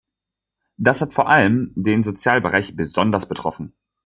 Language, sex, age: German, male, 19-29